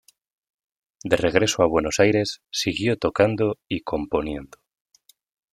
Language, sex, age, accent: Spanish, male, 19-29, España: Centro-Sur peninsular (Madrid, Toledo, Castilla-La Mancha)